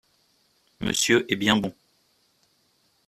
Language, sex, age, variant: French, male, 40-49, Français de métropole